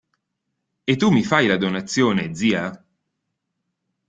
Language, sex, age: Italian, male, 19-29